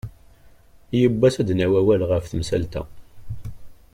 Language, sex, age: Kabyle, male, 40-49